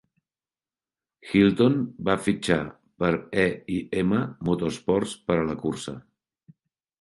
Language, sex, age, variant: Catalan, male, 50-59, Central